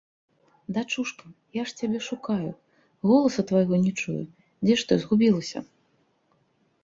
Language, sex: Belarusian, female